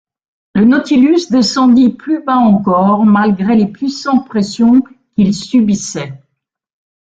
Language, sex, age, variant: French, female, 60-69, Français de métropole